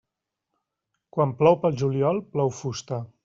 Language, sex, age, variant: Catalan, male, 40-49, Central